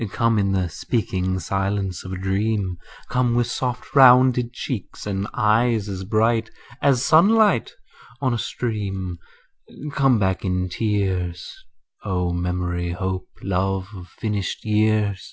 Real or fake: real